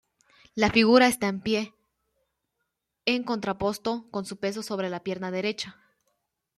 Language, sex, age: Spanish, female, under 19